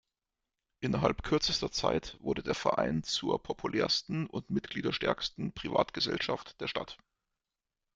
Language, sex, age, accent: German, male, 30-39, Deutschland Deutsch